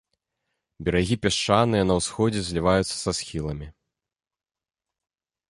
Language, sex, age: Belarusian, male, 30-39